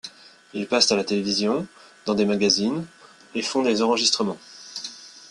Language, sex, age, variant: French, male, 30-39, Français de métropole